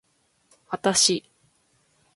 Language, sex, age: Japanese, female, 19-29